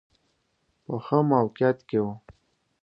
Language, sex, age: Pashto, male, under 19